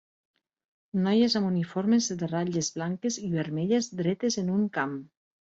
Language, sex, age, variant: Catalan, female, 50-59, Septentrional